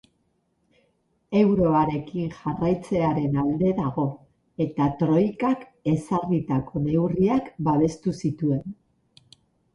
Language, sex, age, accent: Basque, female, 50-59, Mendebalekoa (Araba, Bizkaia, Gipuzkoako mendebaleko herri batzuk)